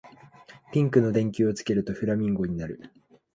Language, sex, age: Japanese, male, 19-29